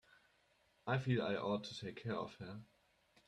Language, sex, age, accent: English, male, 19-29, England English